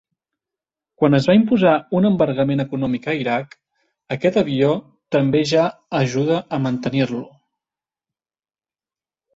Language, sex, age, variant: Catalan, male, 19-29, Central